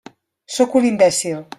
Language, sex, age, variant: Catalan, female, 50-59, Central